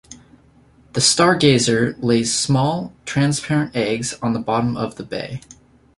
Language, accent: English, United States English